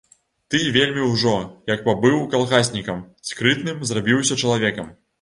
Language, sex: Belarusian, male